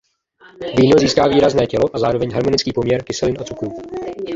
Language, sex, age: Czech, male, 30-39